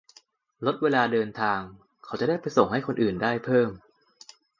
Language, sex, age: Thai, male, 19-29